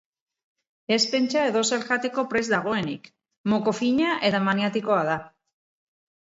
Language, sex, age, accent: Basque, female, 40-49, Mendebalekoa (Araba, Bizkaia, Gipuzkoako mendebaleko herri batzuk)